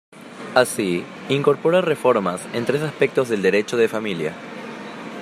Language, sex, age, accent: Spanish, male, 19-29, Andino-Pacífico: Colombia, Perú, Ecuador, oeste de Bolivia y Venezuela andina